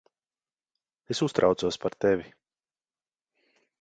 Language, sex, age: Latvian, male, 30-39